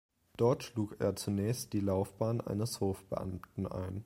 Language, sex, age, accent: German, male, 19-29, Deutschland Deutsch